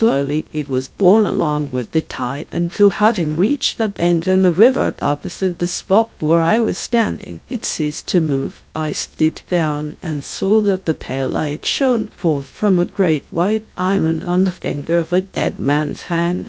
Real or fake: fake